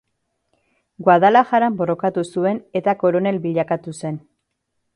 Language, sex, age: Basque, female, 30-39